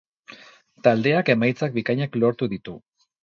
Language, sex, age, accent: Basque, male, 40-49, Mendebalekoa (Araba, Bizkaia, Gipuzkoako mendebaleko herri batzuk)